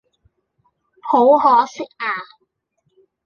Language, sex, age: Cantonese, female, 30-39